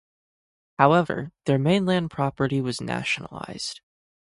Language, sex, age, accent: English, male, 19-29, United States English